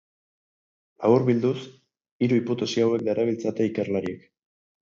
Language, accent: Basque, Erdialdekoa edo Nafarra (Gipuzkoa, Nafarroa)